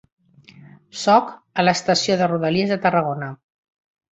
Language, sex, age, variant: Catalan, female, 60-69, Central